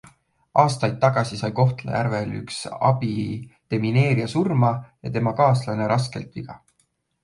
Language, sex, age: Estonian, male, 19-29